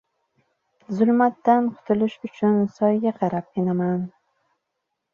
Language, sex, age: Uzbek, female, 30-39